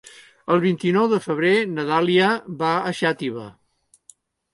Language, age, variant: Catalan, 60-69, Central